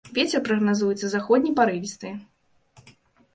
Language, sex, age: Belarusian, female, 19-29